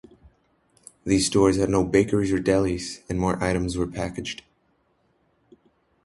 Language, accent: English, United States English